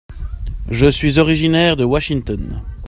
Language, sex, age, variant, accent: French, male, 19-29, Français d'Europe, Français de Suisse